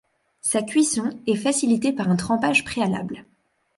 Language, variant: French, Français de métropole